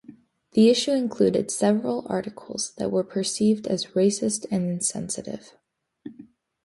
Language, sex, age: English, female, under 19